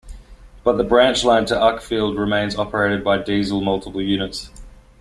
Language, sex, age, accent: English, male, 19-29, Australian English